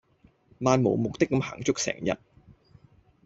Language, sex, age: Cantonese, male, 30-39